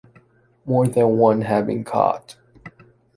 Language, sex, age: English, male, 19-29